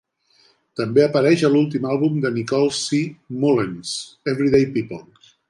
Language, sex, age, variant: Catalan, male, 60-69, Central